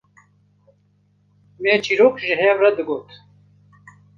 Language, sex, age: Kurdish, male, 50-59